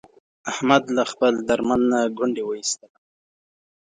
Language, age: Pashto, 19-29